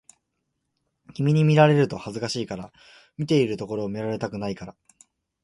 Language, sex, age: Japanese, male, 19-29